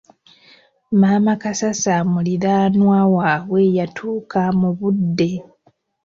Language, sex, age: Ganda, female, 19-29